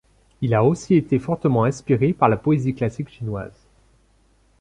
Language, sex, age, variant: French, male, 40-49, Français de métropole